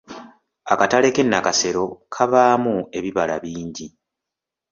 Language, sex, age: Ganda, male, 19-29